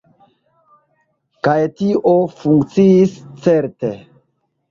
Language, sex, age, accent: Esperanto, male, 30-39, Internacia